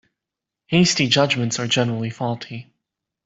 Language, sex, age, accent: English, male, 19-29, United States English